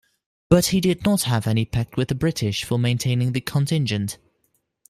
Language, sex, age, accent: English, male, 19-29, United States English